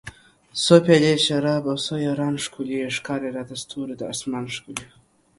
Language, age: Pashto, 19-29